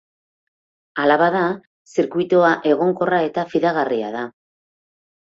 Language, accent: Basque, Mendebalekoa (Araba, Bizkaia, Gipuzkoako mendebaleko herri batzuk)